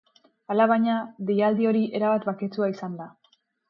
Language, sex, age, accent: Basque, female, 19-29, Mendebalekoa (Araba, Bizkaia, Gipuzkoako mendebaleko herri batzuk)